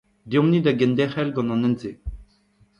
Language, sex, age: Breton, male, 19-29